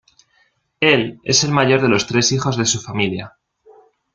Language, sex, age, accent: Spanish, male, 19-29, España: Centro-Sur peninsular (Madrid, Toledo, Castilla-La Mancha)